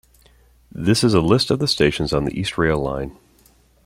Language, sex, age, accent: English, male, 19-29, United States English